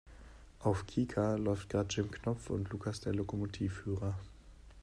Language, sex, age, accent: German, male, 19-29, Deutschland Deutsch